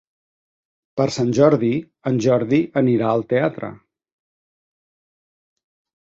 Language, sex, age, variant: Catalan, male, 50-59, Central